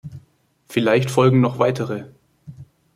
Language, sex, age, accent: German, male, 19-29, Deutschland Deutsch